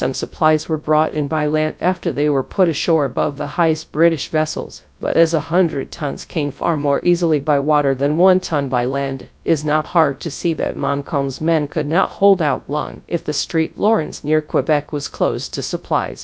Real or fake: fake